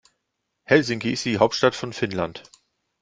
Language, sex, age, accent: German, male, 40-49, Deutschland Deutsch